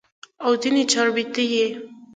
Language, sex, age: Pashto, female, under 19